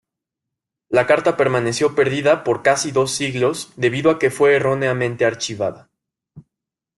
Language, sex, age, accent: Spanish, male, 19-29, México